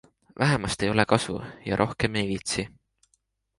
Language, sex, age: Estonian, male, 19-29